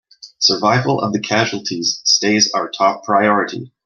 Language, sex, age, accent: English, male, 30-39, Canadian English